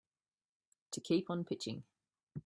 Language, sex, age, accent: English, female, 40-49, Australian English